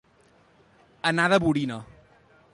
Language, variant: Catalan, Central